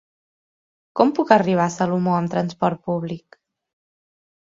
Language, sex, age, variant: Catalan, female, 19-29, Central